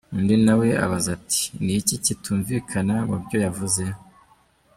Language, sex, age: Kinyarwanda, male, 30-39